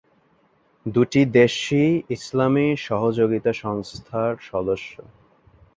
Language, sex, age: Bengali, male, 19-29